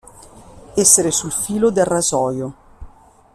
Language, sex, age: Italian, female, 50-59